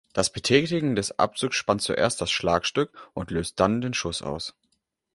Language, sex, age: German, male, 19-29